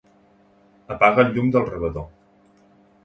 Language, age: Catalan, 30-39